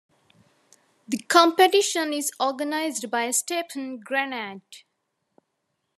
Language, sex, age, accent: English, female, 19-29, India and South Asia (India, Pakistan, Sri Lanka)